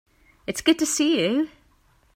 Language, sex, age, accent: English, female, 30-39, England English